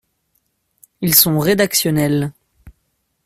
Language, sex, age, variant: French, male, 19-29, Français de métropole